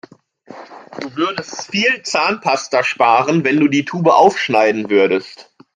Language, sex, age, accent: German, male, 19-29, Deutschland Deutsch